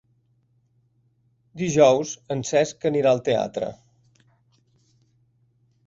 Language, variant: Catalan, Central